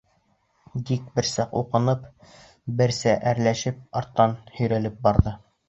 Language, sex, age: Bashkir, male, 19-29